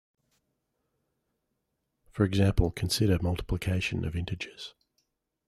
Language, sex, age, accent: English, male, 40-49, Australian English